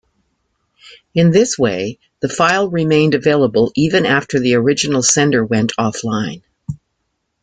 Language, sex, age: English, female, 60-69